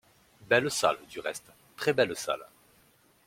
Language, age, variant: French, 30-39, Français de métropole